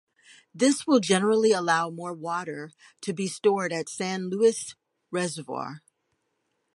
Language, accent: English, United States English